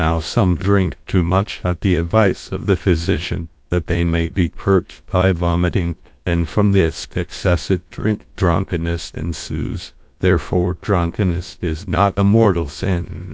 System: TTS, GlowTTS